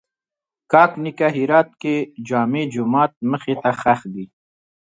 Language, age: Pashto, 30-39